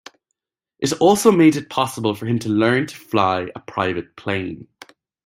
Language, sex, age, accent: English, male, 19-29, Irish English